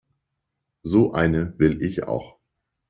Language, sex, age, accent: German, male, 40-49, Deutschland Deutsch